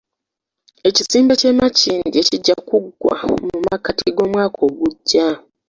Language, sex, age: Ganda, female, 19-29